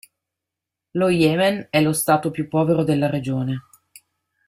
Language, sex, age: Italian, female, 40-49